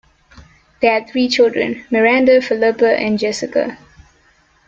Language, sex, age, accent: English, female, 19-29, United States English